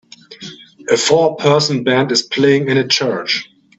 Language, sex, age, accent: English, male, 50-59, England English